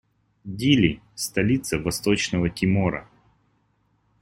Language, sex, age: Russian, male, 19-29